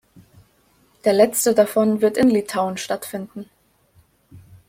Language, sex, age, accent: German, female, 19-29, Deutschland Deutsch